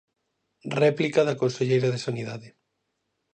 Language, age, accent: Galician, 40-49, Normativo (estándar)